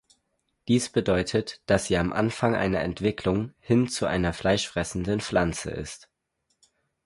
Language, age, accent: German, under 19, Deutschland Deutsch